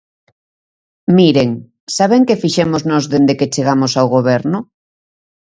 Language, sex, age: Galician, female, 40-49